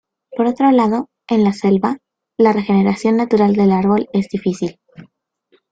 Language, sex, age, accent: Spanish, female, under 19, México